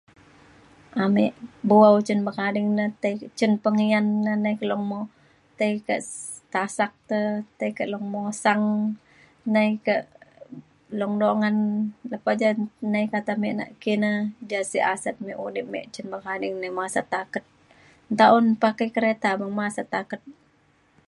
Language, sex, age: Mainstream Kenyah, female, 40-49